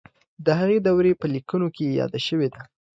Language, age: Pashto, 19-29